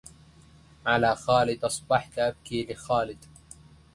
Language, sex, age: Arabic, male, 19-29